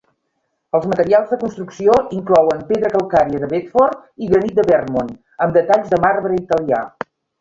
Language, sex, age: Catalan, female, 60-69